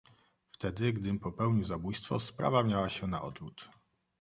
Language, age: Polish, 40-49